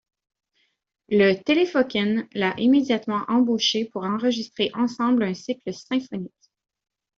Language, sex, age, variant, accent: French, female, 40-49, Français d'Amérique du Nord, Français du Canada